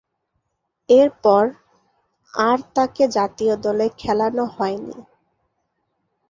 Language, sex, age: Bengali, female, 19-29